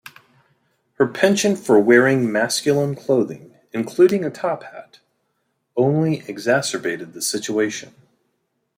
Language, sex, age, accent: English, male, 40-49, United States English